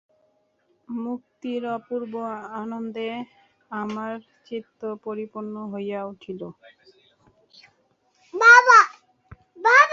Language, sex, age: Bengali, male, 19-29